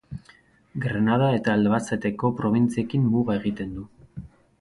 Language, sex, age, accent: Basque, male, 30-39, Mendebalekoa (Araba, Bizkaia, Gipuzkoako mendebaleko herri batzuk)